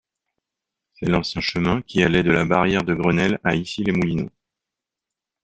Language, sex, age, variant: French, male, 40-49, Français de métropole